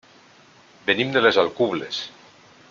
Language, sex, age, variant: Catalan, male, 60-69, Nord-Occidental